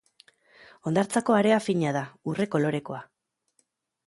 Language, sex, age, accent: Basque, female, 30-39, Erdialdekoa edo Nafarra (Gipuzkoa, Nafarroa)